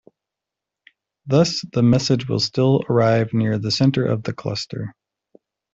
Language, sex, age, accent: English, male, 30-39, United States English